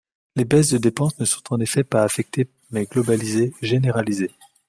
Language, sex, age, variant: French, male, 40-49, Français de métropole